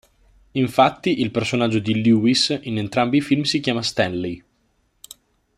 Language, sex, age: Italian, male, 19-29